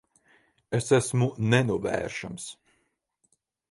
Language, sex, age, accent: Latvian, male, 19-29, Krievu